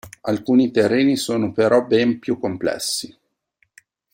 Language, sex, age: Italian, male, 30-39